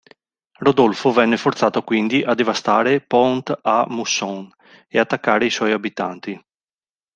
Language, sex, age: Italian, male, 40-49